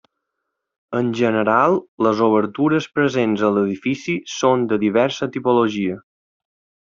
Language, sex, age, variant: Catalan, male, 30-39, Balear